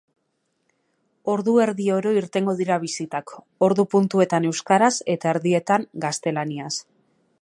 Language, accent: Basque, Mendebalekoa (Araba, Bizkaia, Gipuzkoako mendebaleko herri batzuk)